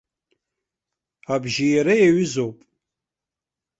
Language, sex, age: Abkhazian, male, 30-39